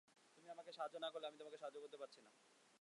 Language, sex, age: Bengali, male, 19-29